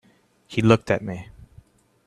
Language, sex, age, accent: English, male, under 19, United States English